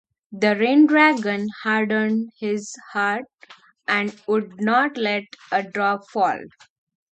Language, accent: English, India and South Asia (India, Pakistan, Sri Lanka)